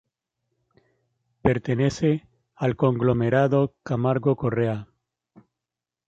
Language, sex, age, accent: Spanish, male, 30-39, España: Centro-Sur peninsular (Madrid, Toledo, Castilla-La Mancha)